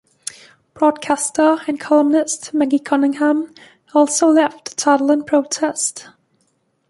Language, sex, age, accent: English, female, 19-29, England English